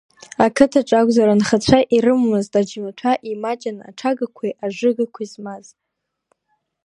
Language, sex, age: Abkhazian, female, under 19